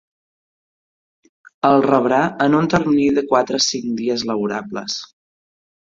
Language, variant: Catalan, Central